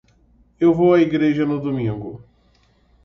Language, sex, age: Portuguese, male, 40-49